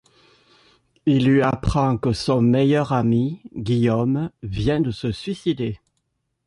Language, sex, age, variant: French, male, 50-59, Français de métropole